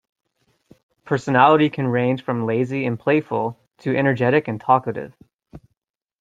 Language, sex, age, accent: English, male, 30-39, United States English